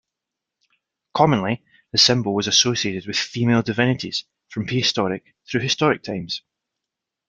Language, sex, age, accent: English, male, 30-39, Scottish English